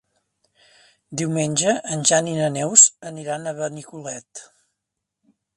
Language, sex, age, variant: Catalan, male, 60-69, Central